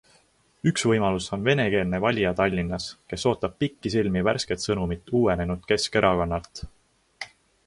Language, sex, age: Estonian, male, 19-29